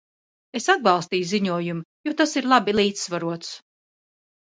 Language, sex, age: Latvian, female, 40-49